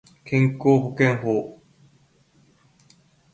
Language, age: Japanese, 30-39